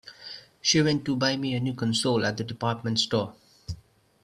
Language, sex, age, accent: English, male, 30-39, India and South Asia (India, Pakistan, Sri Lanka)